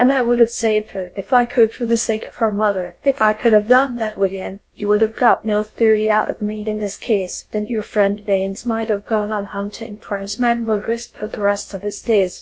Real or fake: fake